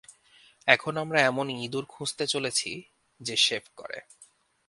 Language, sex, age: Bengali, male, 19-29